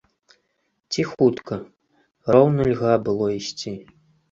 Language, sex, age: Belarusian, male, 30-39